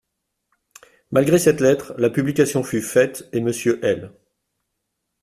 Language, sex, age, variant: French, male, 50-59, Français de métropole